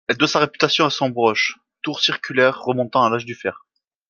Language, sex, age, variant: French, male, 30-39, Français de métropole